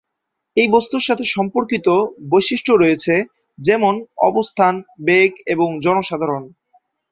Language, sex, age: Bengali, male, 19-29